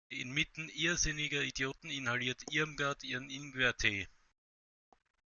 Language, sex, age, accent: German, male, 30-39, Österreichisches Deutsch